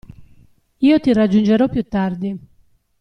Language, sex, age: Italian, female, 50-59